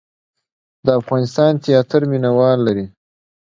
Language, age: Pashto, under 19